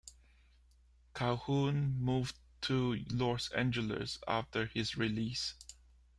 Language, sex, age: English, male, 30-39